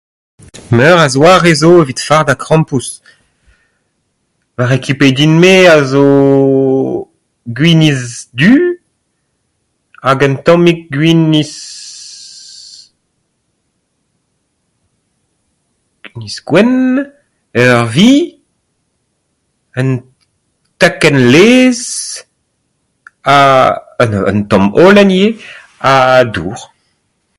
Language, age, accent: Breton, 30-39, Kerneveg; Leoneg